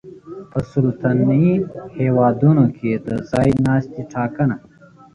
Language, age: Pashto, 19-29